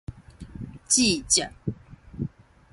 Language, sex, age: Min Nan Chinese, female, 40-49